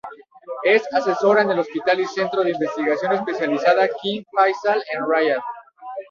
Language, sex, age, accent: Spanish, male, 40-49, México